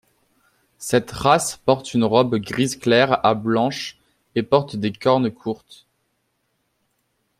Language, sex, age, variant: French, male, under 19, Français de métropole